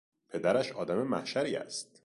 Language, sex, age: Persian, male, 30-39